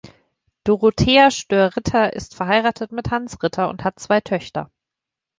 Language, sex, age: German, female, 19-29